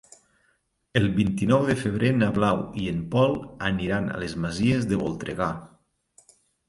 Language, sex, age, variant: Catalan, male, 40-49, Nord-Occidental